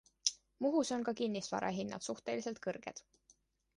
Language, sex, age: Estonian, female, 19-29